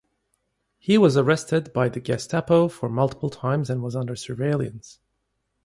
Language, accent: English, United States English